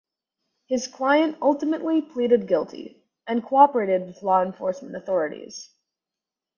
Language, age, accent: English, under 19, United States English